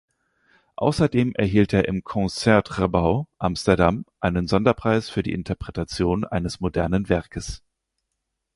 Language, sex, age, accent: German, male, 19-29, Deutschland Deutsch